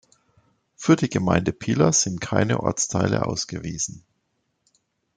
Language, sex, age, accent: German, male, 40-49, Deutschland Deutsch